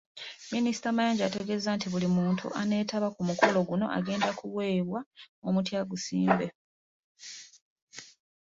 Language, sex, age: Ganda, female, 30-39